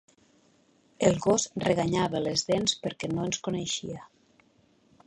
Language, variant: Catalan, Nord-Occidental